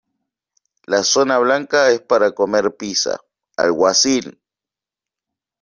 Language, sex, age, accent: Spanish, male, 19-29, Rioplatense: Argentina, Uruguay, este de Bolivia, Paraguay